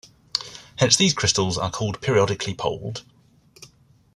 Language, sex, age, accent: English, male, 30-39, England English